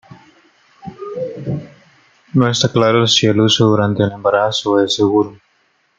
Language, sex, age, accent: Spanish, male, 19-29, América central